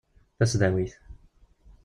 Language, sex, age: Kabyle, male, 19-29